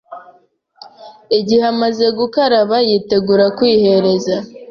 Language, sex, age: Kinyarwanda, female, 19-29